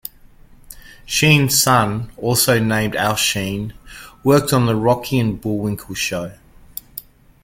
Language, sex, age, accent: English, male, 50-59, Australian English